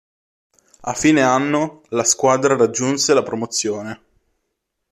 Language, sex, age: Italian, male, 19-29